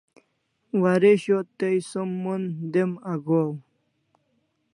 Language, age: Kalasha, 19-29